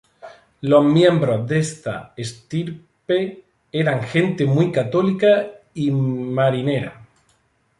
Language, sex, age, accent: Spanish, male, 19-29, España: Sur peninsular (Andalucia, Extremadura, Murcia)